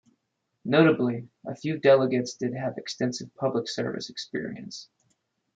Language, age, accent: English, 30-39, United States English